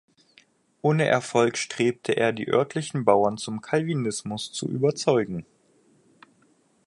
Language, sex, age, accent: German, male, 19-29, Deutschland Deutsch